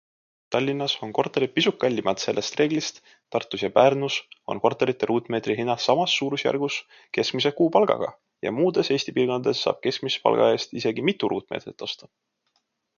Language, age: Estonian, 19-29